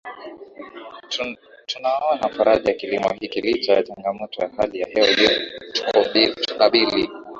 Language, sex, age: Swahili, male, 19-29